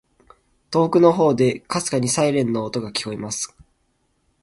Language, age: Japanese, 19-29